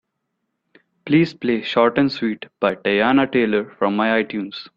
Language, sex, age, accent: English, male, 19-29, India and South Asia (India, Pakistan, Sri Lanka)